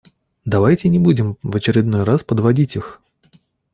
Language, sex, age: Russian, male, 30-39